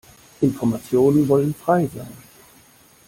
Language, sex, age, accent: German, male, 30-39, Deutschland Deutsch